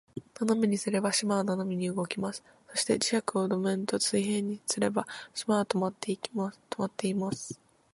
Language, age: Japanese, under 19